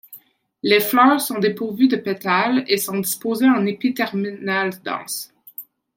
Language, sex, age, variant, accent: French, female, 19-29, Français d'Amérique du Nord, Français du Canada